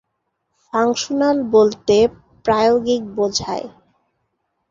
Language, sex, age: Bengali, female, 19-29